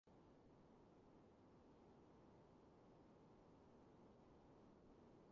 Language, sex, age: Armenian, male, 19-29